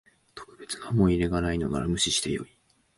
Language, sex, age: Japanese, male, 19-29